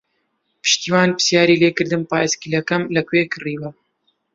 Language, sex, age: Central Kurdish, male, 19-29